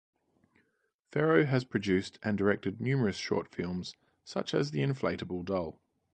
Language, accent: English, Australian English